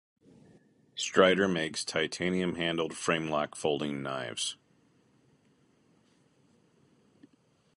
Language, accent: English, United States English